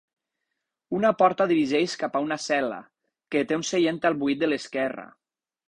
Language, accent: Catalan, valencià